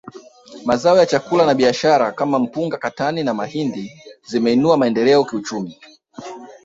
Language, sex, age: Swahili, male, 19-29